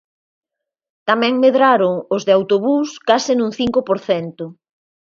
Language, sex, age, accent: Galician, female, 40-49, Normativo (estándar)